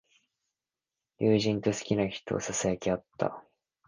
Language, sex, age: Japanese, male, 19-29